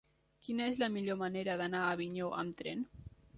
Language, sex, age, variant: Catalan, female, 19-29, Nord-Occidental